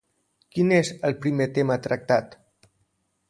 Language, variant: Catalan, Central